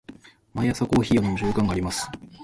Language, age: Japanese, 30-39